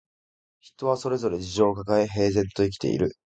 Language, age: Japanese, 19-29